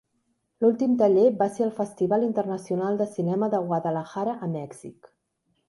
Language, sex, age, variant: Catalan, female, 40-49, Central